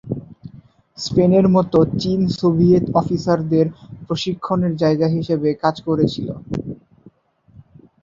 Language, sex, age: Bengali, male, 19-29